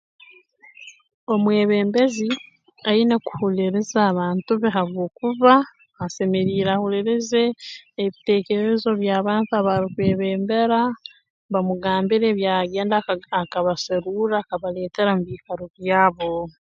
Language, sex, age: Tooro, female, 19-29